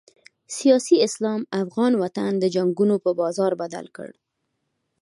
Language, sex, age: Pashto, female, 19-29